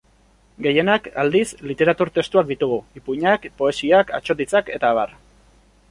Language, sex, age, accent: Basque, male, 19-29, Erdialdekoa edo Nafarra (Gipuzkoa, Nafarroa)